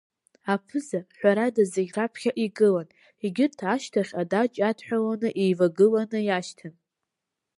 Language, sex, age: Abkhazian, female, under 19